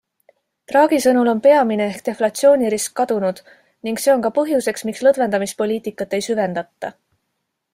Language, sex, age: Estonian, female, 40-49